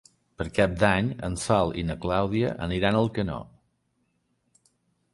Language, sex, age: Catalan, male, 40-49